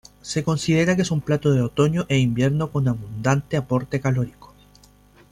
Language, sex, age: Spanish, male, 19-29